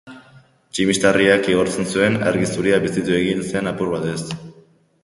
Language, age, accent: Basque, under 19, Erdialdekoa edo Nafarra (Gipuzkoa, Nafarroa)